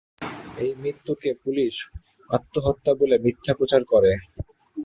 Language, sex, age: Bengali, male, 19-29